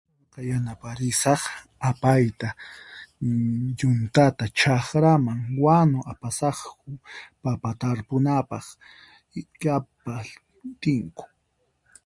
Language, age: Puno Quechua, 19-29